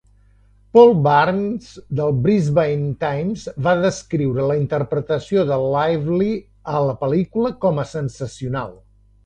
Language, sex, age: Catalan, male, 50-59